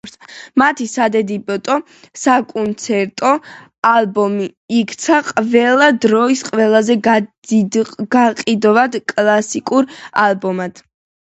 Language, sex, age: Georgian, female, 19-29